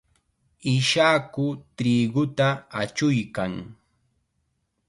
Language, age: Chiquián Ancash Quechua, 19-29